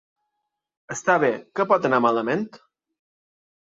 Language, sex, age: Catalan, male, 40-49